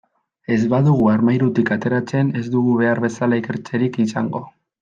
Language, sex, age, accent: Basque, male, 19-29, Mendebalekoa (Araba, Bizkaia, Gipuzkoako mendebaleko herri batzuk)